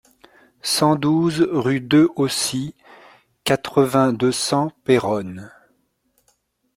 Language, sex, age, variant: French, male, 40-49, Français de métropole